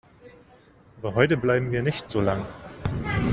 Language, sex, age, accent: German, male, 30-39, Deutschland Deutsch